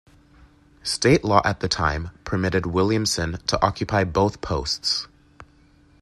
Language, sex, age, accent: English, male, 19-29, United States English